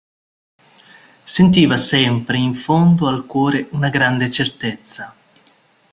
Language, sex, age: Italian, male, 30-39